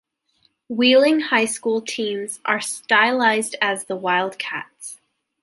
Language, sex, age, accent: English, female, 19-29, Canadian English